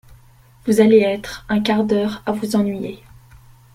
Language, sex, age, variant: French, female, under 19, Français de métropole